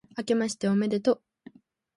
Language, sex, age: Japanese, female, under 19